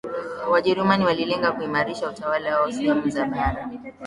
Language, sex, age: Swahili, female, 19-29